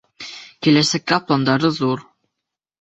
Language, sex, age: Bashkir, male, under 19